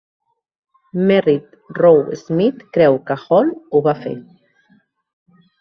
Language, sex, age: Catalan, female, 30-39